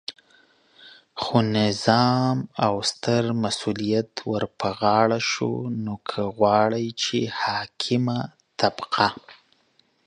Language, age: Pashto, 19-29